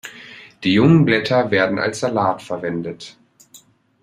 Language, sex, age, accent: German, male, 19-29, Deutschland Deutsch